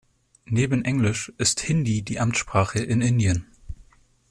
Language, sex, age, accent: German, male, 19-29, Deutschland Deutsch